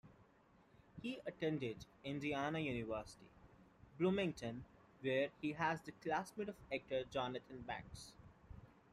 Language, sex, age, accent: English, male, 19-29, India and South Asia (India, Pakistan, Sri Lanka)